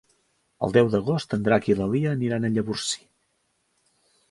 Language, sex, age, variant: Catalan, male, 50-59, Central